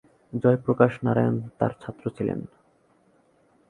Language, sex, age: Bengali, male, 19-29